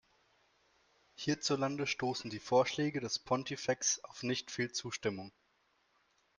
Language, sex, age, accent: German, male, 19-29, Deutschland Deutsch